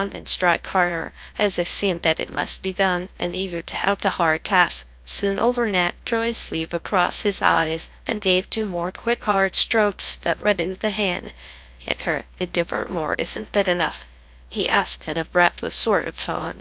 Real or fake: fake